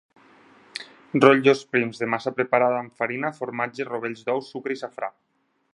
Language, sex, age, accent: Catalan, male, 30-39, Tortosí